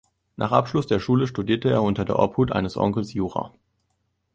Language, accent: German, Deutschland Deutsch